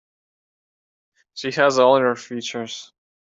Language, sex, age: English, male, 19-29